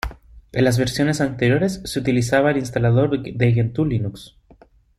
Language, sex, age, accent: Spanish, male, 30-39, Chileno: Chile, Cuyo